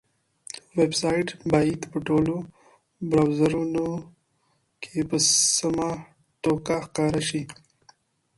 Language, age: Pashto, 19-29